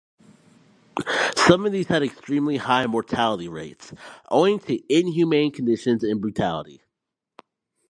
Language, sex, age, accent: English, male, under 19, United States English